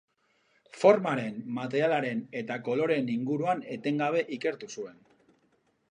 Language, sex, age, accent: Basque, male, 30-39, Mendebalekoa (Araba, Bizkaia, Gipuzkoako mendebaleko herri batzuk)